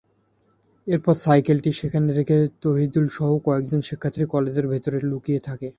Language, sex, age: Bengali, male, 19-29